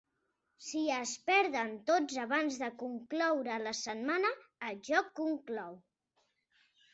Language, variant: Catalan, Central